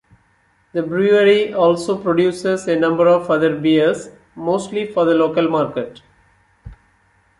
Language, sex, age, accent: English, male, 30-39, India and South Asia (India, Pakistan, Sri Lanka)